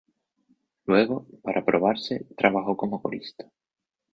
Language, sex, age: Spanish, male, 19-29